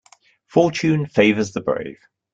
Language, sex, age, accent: English, male, 60-69, England English